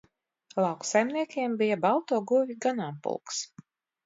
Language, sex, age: Latvian, female, 50-59